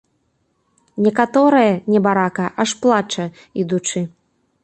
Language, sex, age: Belarusian, female, 19-29